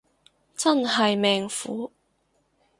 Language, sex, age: Cantonese, female, 19-29